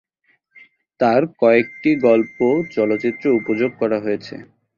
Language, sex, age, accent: Bengali, male, 19-29, Bangladeshi